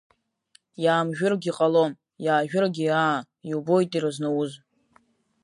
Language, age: Abkhazian, 30-39